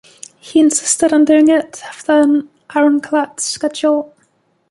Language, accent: English, England English